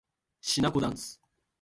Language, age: Japanese, 19-29